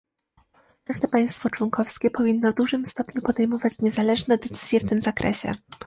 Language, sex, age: Polish, female, 19-29